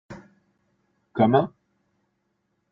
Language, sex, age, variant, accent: French, male, 40-49, Français d'Amérique du Nord, Français du Canada